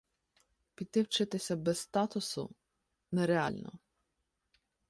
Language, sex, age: Ukrainian, female, 30-39